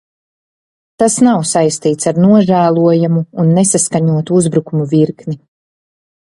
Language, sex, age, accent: Latvian, female, 40-49, bez akcenta